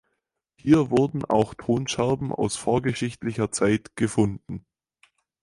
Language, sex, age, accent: German, male, under 19, Deutschland Deutsch